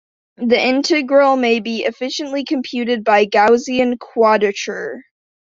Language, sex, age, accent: English, female, under 19, United States English